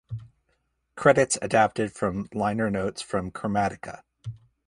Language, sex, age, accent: English, male, 40-49, United States English